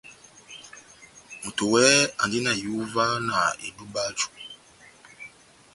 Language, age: Batanga, 40-49